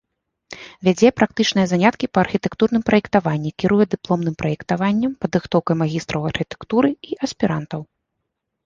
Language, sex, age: Belarusian, female, 19-29